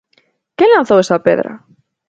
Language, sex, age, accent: Galician, female, 19-29, Central (gheada)